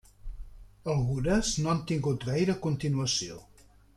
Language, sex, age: Catalan, male, 50-59